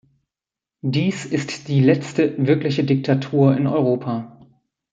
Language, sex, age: German, male, 30-39